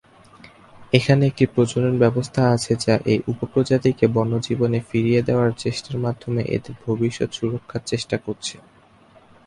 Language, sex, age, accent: Bengali, male, under 19, Native